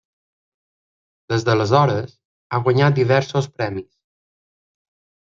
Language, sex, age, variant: Catalan, male, 19-29, Balear